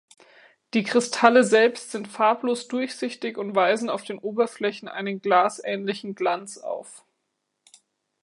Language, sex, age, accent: German, female, 19-29, Deutschland Deutsch